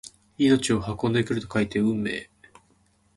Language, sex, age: Japanese, male, 19-29